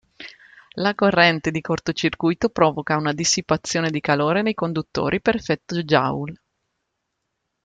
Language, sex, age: Italian, female, 40-49